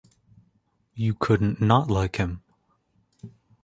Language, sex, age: English, male, under 19